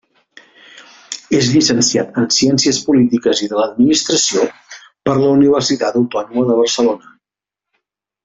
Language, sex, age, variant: Catalan, male, 50-59, Central